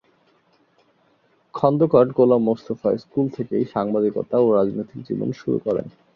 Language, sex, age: Bengali, male, 19-29